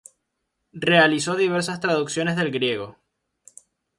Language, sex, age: Spanish, male, 19-29